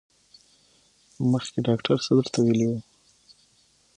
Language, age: Pashto, 19-29